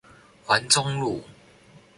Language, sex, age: Chinese, male, under 19